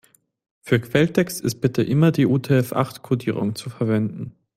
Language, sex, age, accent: German, male, 19-29, Österreichisches Deutsch